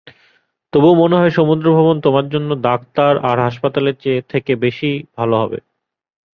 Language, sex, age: Bengali, male, 30-39